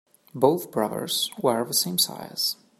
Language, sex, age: English, male, 30-39